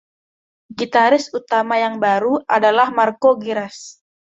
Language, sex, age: Indonesian, female, 19-29